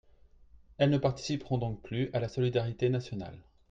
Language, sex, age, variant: French, male, 30-39, Français de métropole